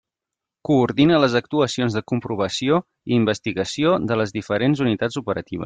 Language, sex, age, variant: Catalan, male, 30-39, Central